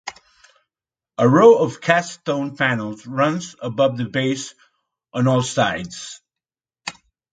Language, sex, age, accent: English, male, 30-39, United States English